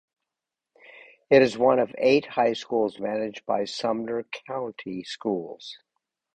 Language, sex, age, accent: English, male, 70-79, United States English